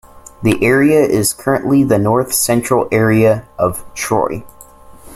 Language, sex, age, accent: English, male, under 19, United States English